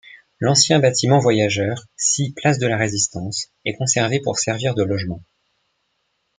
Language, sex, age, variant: French, male, 19-29, Français de métropole